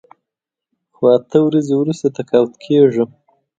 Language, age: Pashto, 19-29